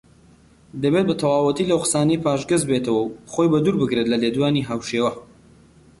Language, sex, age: Central Kurdish, male, 19-29